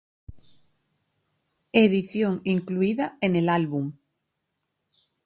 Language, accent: Spanish, España: Sur peninsular (Andalucia, Extremadura, Murcia)